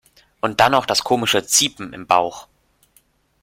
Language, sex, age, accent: German, male, under 19, Deutschland Deutsch